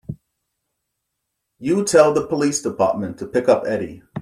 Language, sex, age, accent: English, male, 50-59, United States English